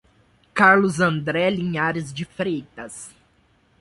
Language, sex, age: Portuguese, male, 19-29